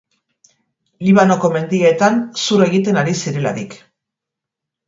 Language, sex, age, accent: Basque, female, 50-59, Erdialdekoa edo Nafarra (Gipuzkoa, Nafarroa)